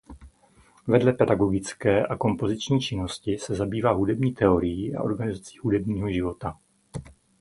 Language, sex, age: Czech, male, 50-59